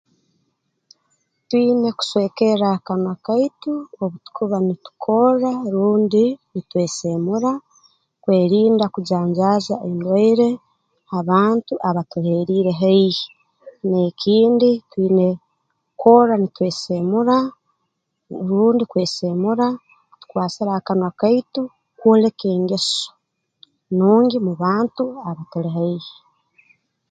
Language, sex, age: Tooro, female, 30-39